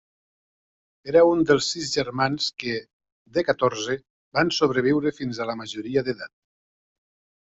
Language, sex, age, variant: Catalan, male, 40-49, Septentrional